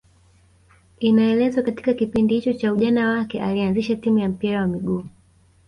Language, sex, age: Swahili, female, 19-29